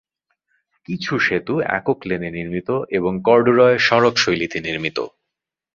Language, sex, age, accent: Bengali, male, 30-39, চলিত